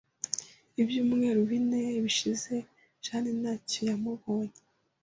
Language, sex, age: Kinyarwanda, female, 30-39